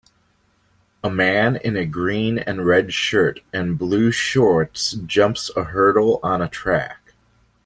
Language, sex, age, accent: English, male, 30-39, United States English